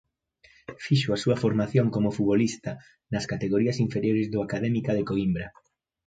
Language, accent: Galician, Central (gheada)